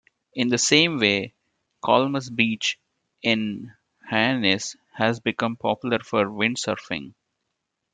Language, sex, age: English, male, 40-49